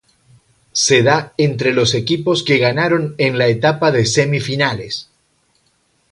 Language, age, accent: Spanish, 50-59, Rioplatense: Argentina, Uruguay, este de Bolivia, Paraguay